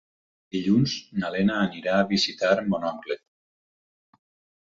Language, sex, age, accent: Catalan, male, 50-59, valencià